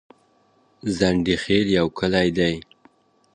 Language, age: Pashto, 19-29